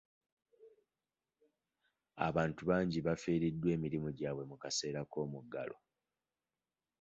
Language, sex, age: Ganda, male, 19-29